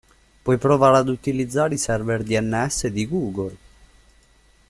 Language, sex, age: Italian, male, 19-29